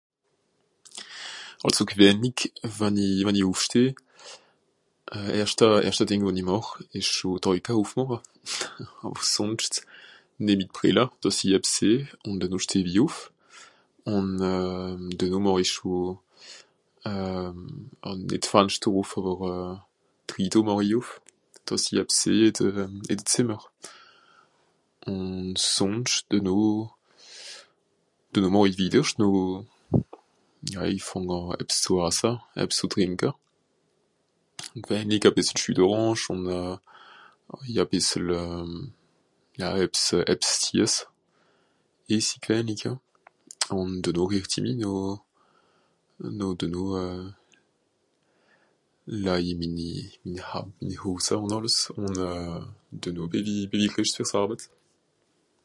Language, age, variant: Swiss German, 19-29, Nordniederàlemmànisch (Rishoffe, Zàwere, Bùsswìller, Hawenau, Brüemt, Stroossbùri, Molse, Dàmbàch, Schlettstàtt, Pfàlzbùri usw.)